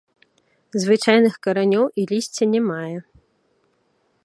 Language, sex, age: Belarusian, female, 30-39